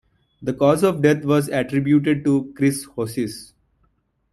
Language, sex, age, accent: English, male, 19-29, India and South Asia (India, Pakistan, Sri Lanka)